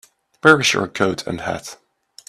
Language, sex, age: English, male, 30-39